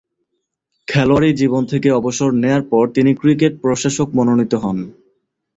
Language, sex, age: Bengali, male, 19-29